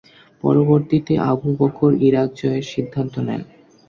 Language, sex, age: Bengali, male, under 19